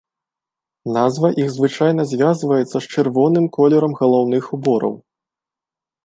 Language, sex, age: Belarusian, male, 19-29